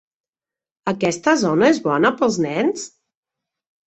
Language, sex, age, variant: Catalan, female, 40-49, Central